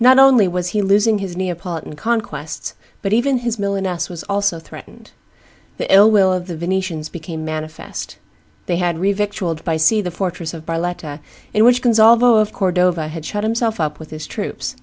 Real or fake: real